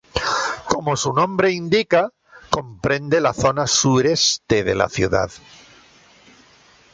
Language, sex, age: Spanish, female, 70-79